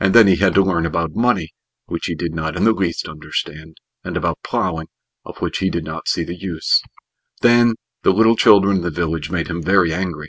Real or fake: real